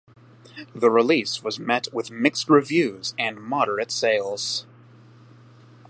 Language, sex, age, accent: English, male, 19-29, Canadian English